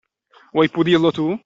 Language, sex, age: Italian, male, 19-29